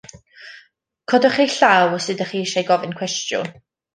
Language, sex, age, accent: Welsh, female, 19-29, Y Deyrnas Unedig Cymraeg